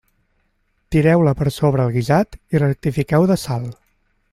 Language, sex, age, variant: Catalan, male, 19-29, Central